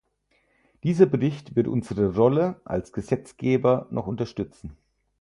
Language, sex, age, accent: German, male, 30-39, Deutschland Deutsch